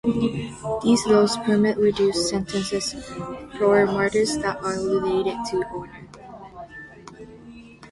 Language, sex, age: English, female, 19-29